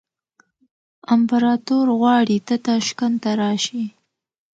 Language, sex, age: Pashto, female, under 19